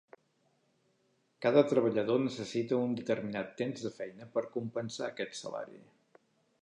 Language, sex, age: Catalan, male, 50-59